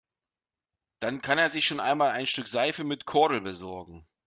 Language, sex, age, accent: German, male, 40-49, Deutschland Deutsch